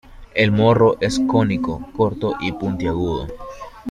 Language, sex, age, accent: Spanish, male, 19-29, México